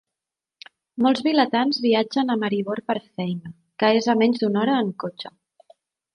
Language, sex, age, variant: Catalan, female, 30-39, Central